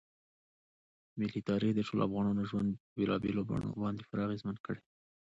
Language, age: Pashto, 19-29